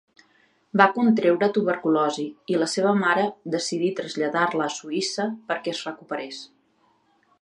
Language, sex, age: Catalan, female, 40-49